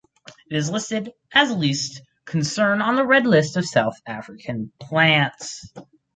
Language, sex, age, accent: English, male, under 19, United States English